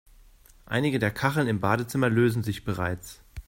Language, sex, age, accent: German, male, 40-49, Deutschland Deutsch